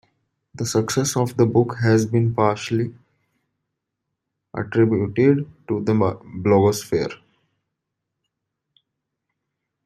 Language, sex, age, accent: English, male, 19-29, India and South Asia (India, Pakistan, Sri Lanka)